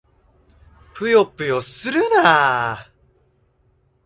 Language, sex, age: Japanese, male, 19-29